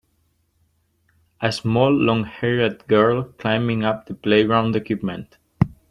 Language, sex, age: English, male, 30-39